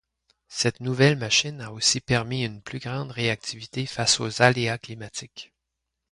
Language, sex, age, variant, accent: French, male, 50-59, Français d'Amérique du Nord, Français du Canada